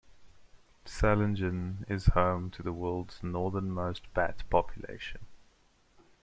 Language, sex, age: English, male, 19-29